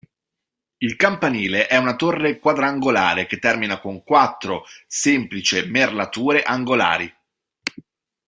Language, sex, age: Italian, male, 30-39